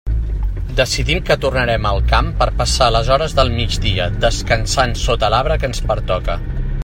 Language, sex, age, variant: Catalan, male, 40-49, Central